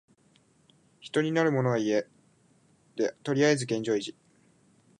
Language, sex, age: Japanese, male, 19-29